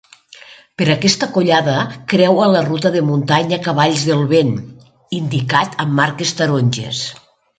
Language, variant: Catalan, Nord-Occidental